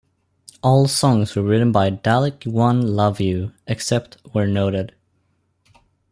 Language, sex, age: English, male, under 19